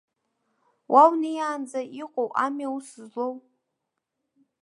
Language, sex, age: Abkhazian, female, 19-29